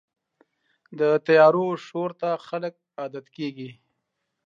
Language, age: Pashto, 30-39